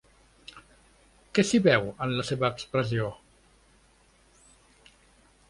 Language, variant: Catalan, Central